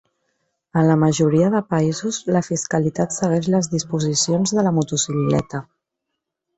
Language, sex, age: Catalan, female, 40-49